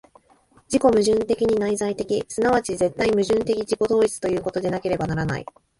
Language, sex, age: Japanese, female, 19-29